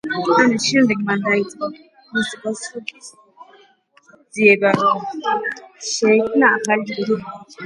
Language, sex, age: Georgian, female, under 19